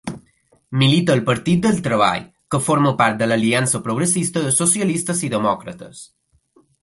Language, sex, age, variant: Catalan, male, under 19, Balear